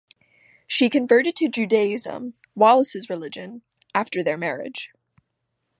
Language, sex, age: English, female, 19-29